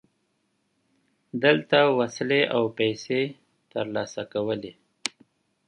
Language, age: Pashto, 30-39